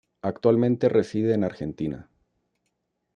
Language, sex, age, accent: Spanish, male, 40-49, México